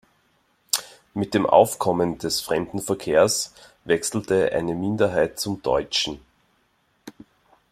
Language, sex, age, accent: German, male, 40-49, Österreichisches Deutsch